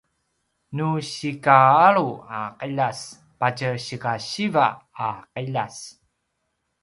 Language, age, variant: Paiwan, 30-39, pinayuanan a kinaikacedasan (東排灣語)